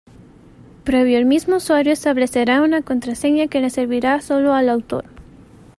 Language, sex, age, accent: Spanish, female, 19-29, México